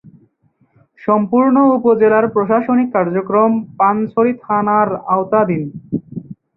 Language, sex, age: Bengali, male, 19-29